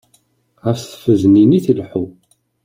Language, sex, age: Kabyle, male, 30-39